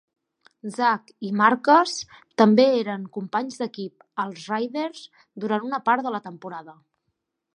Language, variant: Catalan, Nord-Occidental